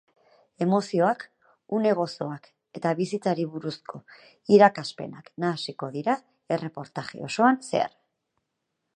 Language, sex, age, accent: Basque, female, 40-49, Erdialdekoa edo Nafarra (Gipuzkoa, Nafarroa)